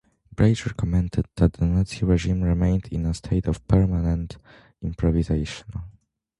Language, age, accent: English, under 19, United States English